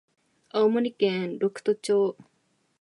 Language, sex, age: Japanese, female, 19-29